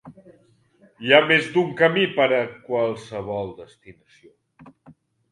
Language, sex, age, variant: Catalan, male, 30-39, Central